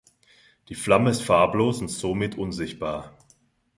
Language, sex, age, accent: German, male, 30-39, Schweizerdeutsch